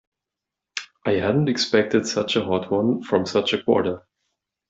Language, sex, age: English, male, 19-29